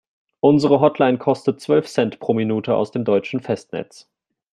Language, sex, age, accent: German, male, 19-29, Deutschland Deutsch